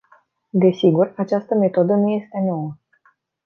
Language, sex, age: Romanian, female, 19-29